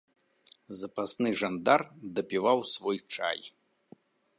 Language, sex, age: Belarusian, male, 40-49